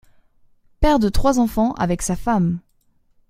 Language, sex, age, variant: French, female, 19-29, Français de métropole